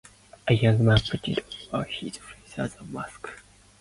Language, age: English, 19-29